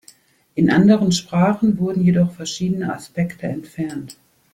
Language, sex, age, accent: German, female, 50-59, Deutschland Deutsch